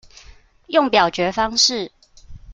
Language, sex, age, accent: Chinese, female, 19-29, 出生地：新北市